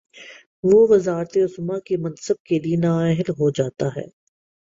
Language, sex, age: Urdu, male, 19-29